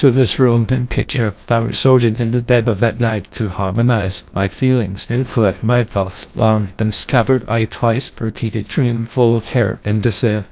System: TTS, GlowTTS